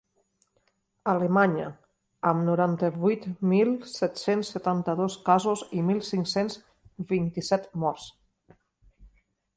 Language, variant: Catalan, Nord-Occidental